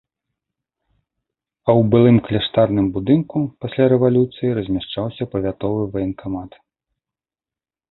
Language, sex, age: Belarusian, male, 30-39